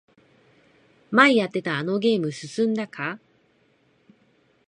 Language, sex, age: Japanese, female, 30-39